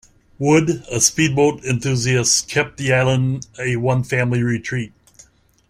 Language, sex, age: English, male, 60-69